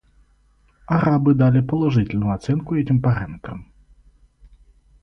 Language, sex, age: Russian, male, 19-29